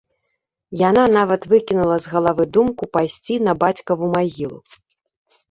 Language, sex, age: Belarusian, female, 30-39